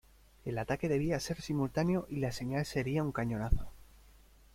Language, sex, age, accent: Spanish, male, 30-39, España: Norte peninsular (Asturias, Castilla y León, Cantabria, País Vasco, Navarra, Aragón, La Rioja, Guadalajara, Cuenca)